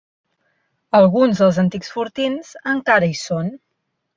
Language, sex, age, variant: Catalan, female, 19-29, Central